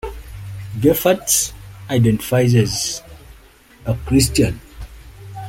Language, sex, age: English, male, 19-29